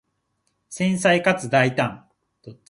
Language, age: Japanese, 19-29